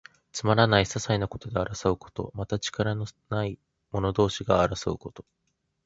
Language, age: Japanese, 19-29